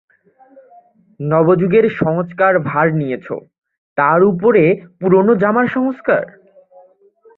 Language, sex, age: Bengali, male, under 19